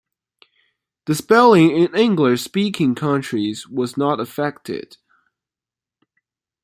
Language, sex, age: English, male, 19-29